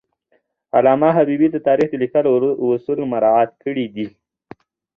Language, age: Pashto, 19-29